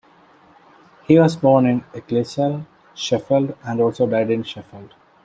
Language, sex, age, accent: English, male, 19-29, England English